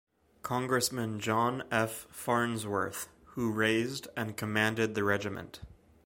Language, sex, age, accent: English, male, 19-29, Canadian English